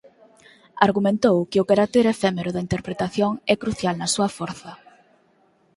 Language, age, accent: Galician, 19-29, Normativo (estándar)